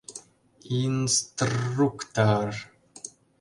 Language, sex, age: Mari, male, 19-29